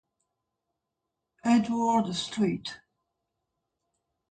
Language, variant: French, Français de métropole